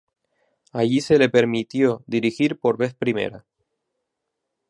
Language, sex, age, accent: Spanish, male, 19-29, España: Islas Canarias